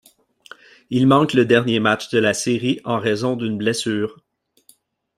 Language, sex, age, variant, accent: French, male, 30-39, Français d'Amérique du Nord, Français du Canada